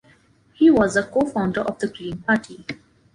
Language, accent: English, India and South Asia (India, Pakistan, Sri Lanka)